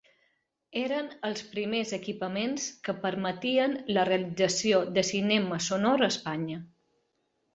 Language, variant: Catalan, Balear